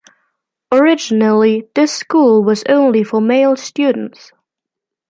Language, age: English, 19-29